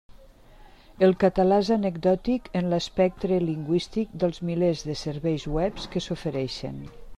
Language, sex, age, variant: Catalan, female, 60-69, Nord-Occidental